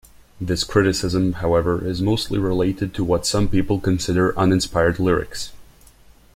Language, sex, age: English, male, 19-29